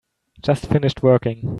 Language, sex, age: English, male, 19-29